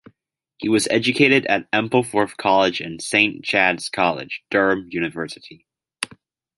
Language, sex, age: English, male, under 19